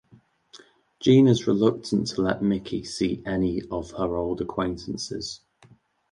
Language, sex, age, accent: English, male, 19-29, England English